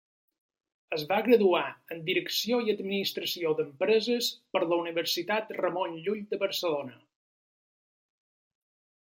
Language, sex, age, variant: Catalan, male, 40-49, Balear